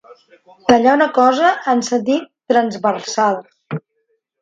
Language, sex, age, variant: Catalan, female, 50-59, Central